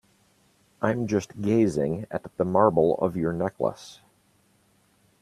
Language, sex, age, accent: English, male, 50-59, United States English